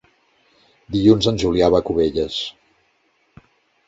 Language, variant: Catalan, Central